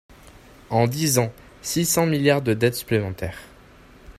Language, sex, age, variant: French, male, 19-29, Français de métropole